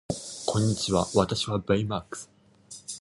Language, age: Japanese, 19-29